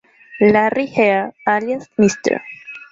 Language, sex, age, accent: Spanish, female, 19-29, Andino-Pacífico: Colombia, Perú, Ecuador, oeste de Bolivia y Venezuela andina